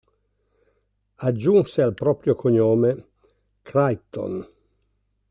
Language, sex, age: Italian, male, 60-69